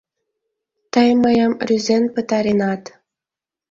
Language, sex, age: Mari, female, 19-29